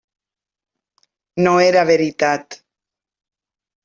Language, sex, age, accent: Catalan, female, 50-59, valencià